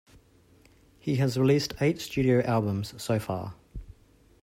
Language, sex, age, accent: English, male, 30-39, Australian English